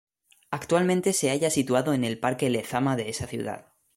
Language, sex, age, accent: Spanish, male, 19-29, España: Centro-Sur peninsular (Madrid, Toledo, Castilla-La Mancha)